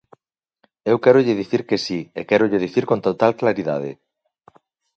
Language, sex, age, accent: Galician, male, 40-49, Oriental (común en zona oriental)